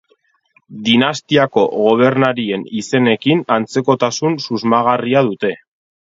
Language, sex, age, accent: Basque, male, 30-39, Erdialdekoa edo Nafarra (Gipuzkoa, Nafarroa)